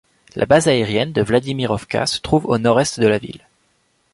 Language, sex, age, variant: French, male, 19-29, Français de métropole